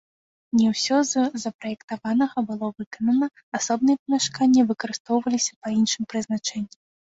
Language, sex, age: Belarusian, female, under 19